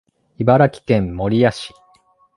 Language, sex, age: Japanese, male, 19-29